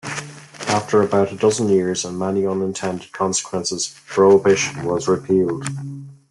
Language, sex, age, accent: English, male, 40-49, Irish English